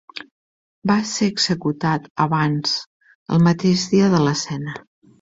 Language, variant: Catalan, Septentrional